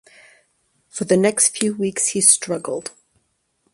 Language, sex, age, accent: English, female, 60-69, United States English